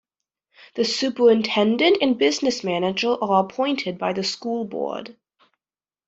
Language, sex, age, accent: English, female, under 19, Canadian English